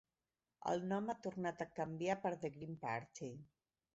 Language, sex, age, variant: Catalan, female, 40-49, Central